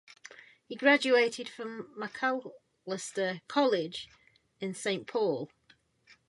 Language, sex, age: English, female, 40-49